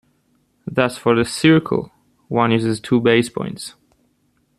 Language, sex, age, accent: English, male, 19-29, United States English